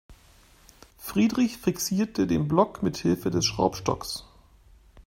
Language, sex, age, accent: German, male, 40-49, Deutschland Deutsch